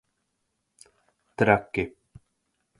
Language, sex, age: Latvian, male, 19-29